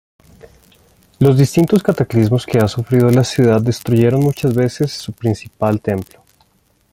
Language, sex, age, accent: Spanish, male, 30-39, Andino-Pacífico: Colombia, Perú, Ecuador, oeste de Bolivia y Venezuela andina